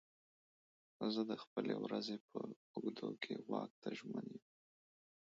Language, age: Pashto, 30-39